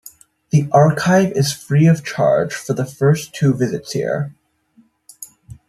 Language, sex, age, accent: English, male, under 19, United States English